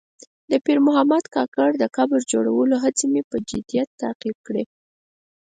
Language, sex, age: Pashto, female, under 19